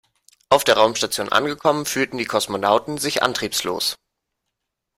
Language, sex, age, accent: German, male, 19-29, Deutschland Deutsch